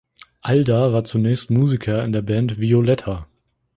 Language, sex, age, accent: German, male, 19-29, Deutschland Deutsch